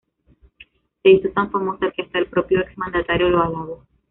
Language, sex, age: Spanish, female, 19-29